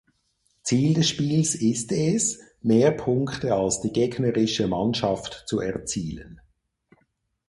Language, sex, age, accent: German, male, 40-49, Schweizerdeutsch